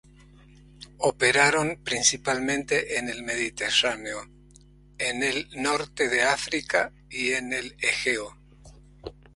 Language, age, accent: Spanish, 19-29, Rioplatense: Argentina, Uruguay, este de Bolivia, Paraguay